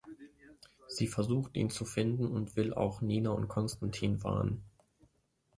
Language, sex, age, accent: German, male, 19-29, Deutschland Deutsch